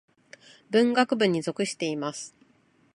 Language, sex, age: Japanese, female, 30-39